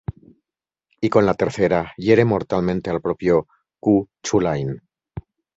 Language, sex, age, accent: Spanish, male, 40-49, España: Norte peninsular (Asturias, Castilla y León, Cantabria, País Vasco, Navarra, Aragón, La Rioja, Guadalajara, Cuenca)